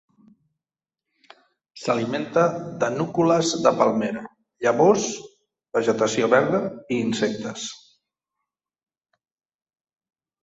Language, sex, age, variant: Catalan, male, 50-59, Central